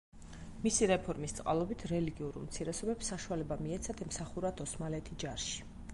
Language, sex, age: Georgian, female, 40-49